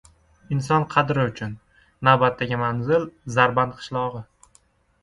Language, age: Uzbek, 19-29